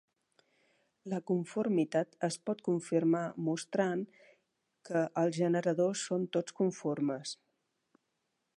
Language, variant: Catalan, Central